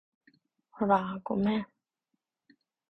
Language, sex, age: Japanese, female, 19-29